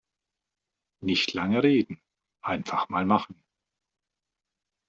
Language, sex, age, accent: German, male, 40-49, Deutschland Deutsch